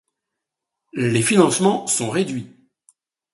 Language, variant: French, Français de métropole